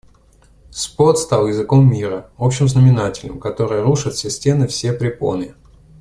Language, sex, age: Russian, male, 30-39